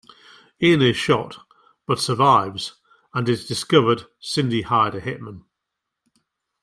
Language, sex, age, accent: English, male, 50-59, England English